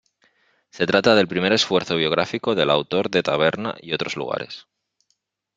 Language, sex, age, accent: Spanish, male, 30-39, España: Norte peninsular (Asturias, Castilla y León, Cantabria, País Vasco, Navarra, Aragón, La Rioja, Guadalajara, Cuenca)